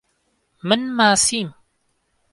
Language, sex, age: Central Kurdish, male, 19-29